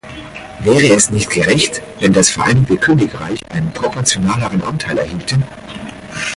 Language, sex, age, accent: German, male, 40-49, Deutschland Deutsch